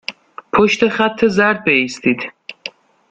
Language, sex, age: Persian, male, 30-39